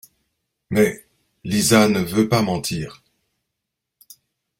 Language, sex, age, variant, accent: French, male, 40-49, Français d'Europe, Français de Belgique